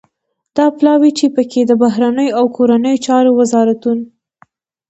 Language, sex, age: Pashto, female, under 19